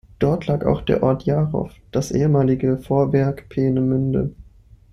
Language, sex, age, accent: German, male, 19-29, Deutschland Deutsch